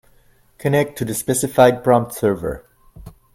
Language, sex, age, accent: English, male, 40-49, Canadian English